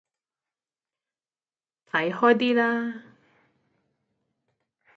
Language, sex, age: Cantonese, female, 19-29